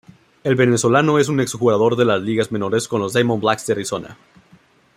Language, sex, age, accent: Spanish, male, 19-29, México